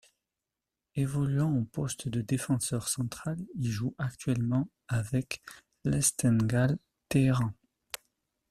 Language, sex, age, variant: French, male, 40-49, Français de métropole